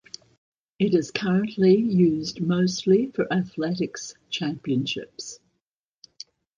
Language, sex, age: English, female, 70-79